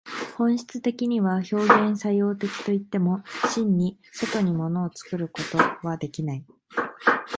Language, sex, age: Japanese, female, 19-29